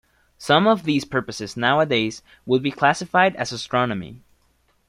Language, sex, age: English, male, under 19